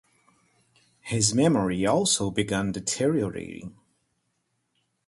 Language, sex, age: English, male, 30-39